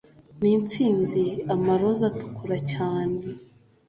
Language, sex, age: Kinyarwanda, female, 19-29